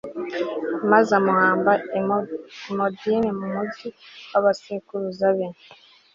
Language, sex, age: Kinyarwanda, female, 19-29